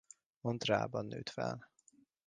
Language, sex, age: Hungarian, male, 30-39